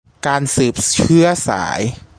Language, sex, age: Thai, male, 19-29